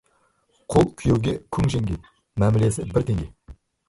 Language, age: Kazakh, 30-39